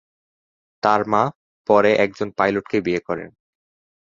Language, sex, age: Bengali, male, 19-29